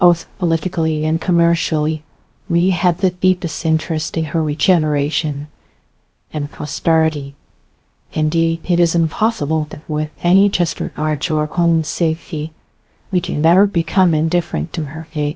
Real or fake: fake